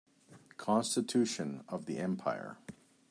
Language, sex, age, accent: English, male, 60-69, Canadian English